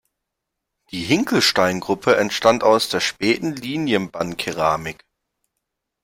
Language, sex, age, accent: German, male, 19-29, Deutschland Deutsch